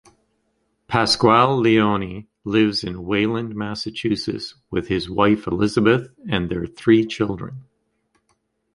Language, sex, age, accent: English, male, 60-69, Canadian English